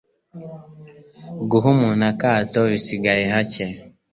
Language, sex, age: Kinyarwanda, male, 19-29